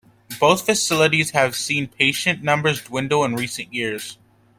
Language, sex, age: English, male, under 19